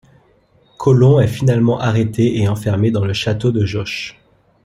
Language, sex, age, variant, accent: French, male, 19-29, Français des départements et régions d'outre-mer, Français de Guadeloupe